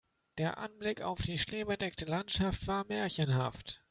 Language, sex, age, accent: German, male, 19-29, Deutschland Deutsch